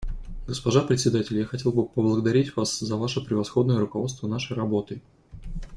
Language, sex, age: Russian, male, 30-39